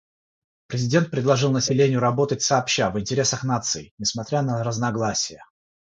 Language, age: Russian, 30-39